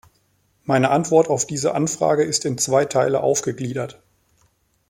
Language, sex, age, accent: German, male, 30-39, Deutschland Deutsch